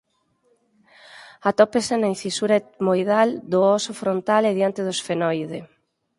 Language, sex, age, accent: Galician, female, 40-49, Oriental (común en zona oriental)